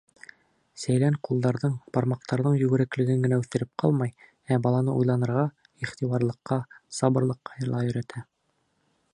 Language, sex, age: Bashkir, male, 30-39